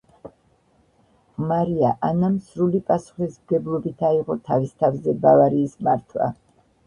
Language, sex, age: Georgian, female, 70-79